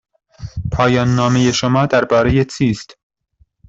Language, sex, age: Persian, male, 19-29